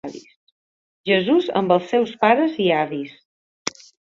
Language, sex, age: Catalan, female, 40-49